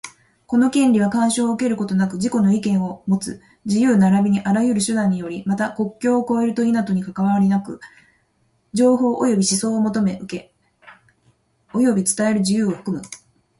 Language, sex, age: Japanese, female, 50-59